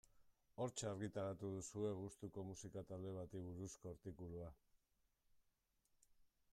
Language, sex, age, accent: Basque, male, 50-59, Mendebalekoa (Araba, Bizkaia, Gipuzkoako mendebaleko herri batzuk)